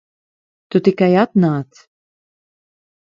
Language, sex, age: Latvian, female, 30-39